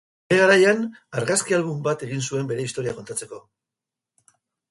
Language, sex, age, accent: Basque, male, 50-59, Mendebalekoa (Araba, Bizkaia, Gipuzkoako mendebaleko herri batzuk)